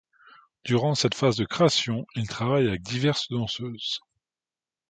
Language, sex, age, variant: French, male, 40-49, Français de métropole